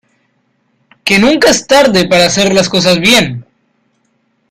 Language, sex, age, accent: Spanish, male, under 19, Andino-Pacífico: Colombia, Perú, Ecuador, oeste de Bolivia y Venezuela andina